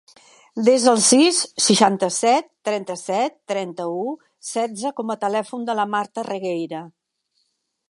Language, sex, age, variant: Catalan, female, 70-79, Central